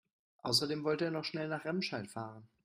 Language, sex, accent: German, male, Deutschland Deutsch